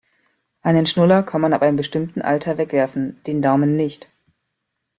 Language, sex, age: German, female, 19-29